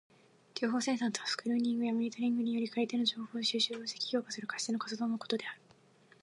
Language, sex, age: Japanese, female, 19-29